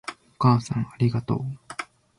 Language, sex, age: Japanese, male, 19-29